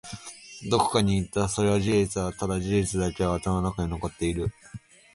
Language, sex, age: Japanese, male, 19-29